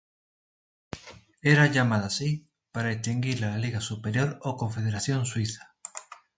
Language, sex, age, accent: Spanish, male, 30-39, España: Sur peninsular (Andalucia, Extremadura, Murcia)